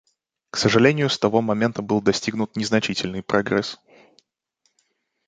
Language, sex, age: Russian, male, 19-29